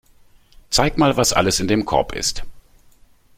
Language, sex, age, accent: German, male, 50-59, Deutschland Deutsch